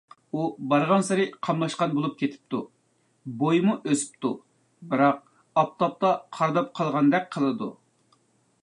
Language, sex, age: Uyghur, male, 30-39